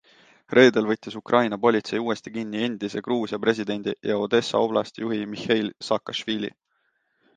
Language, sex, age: Estonian, male, 19-29